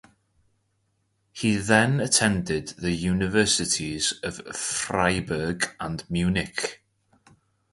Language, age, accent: English, 30-39, Welsh English